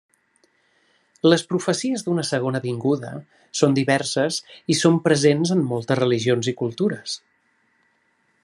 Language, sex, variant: Catalan, male, Central